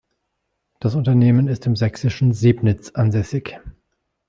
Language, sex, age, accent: German, male, 40-49, Deutschland Deutsch